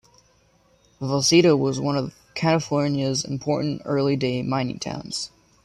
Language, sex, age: English, male, under 19